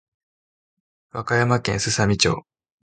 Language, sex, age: Japanese, male, 19-29